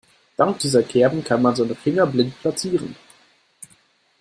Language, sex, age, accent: German, male, under 19, Deutschland Deutsch